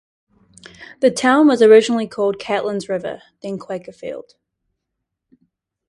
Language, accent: English, New Zealand English